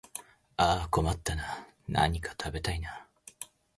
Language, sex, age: Japanese, male, under 19